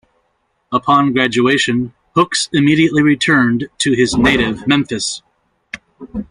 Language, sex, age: English, male, 40-49